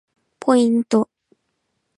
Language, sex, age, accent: Japanese, female, 19-29, 関西